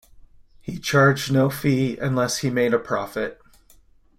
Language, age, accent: English, 30-39, United States English